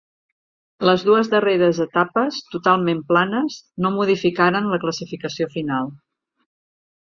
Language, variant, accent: Catalan, Central, central